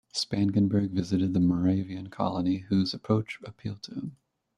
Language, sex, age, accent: English, male, 19-29, United States English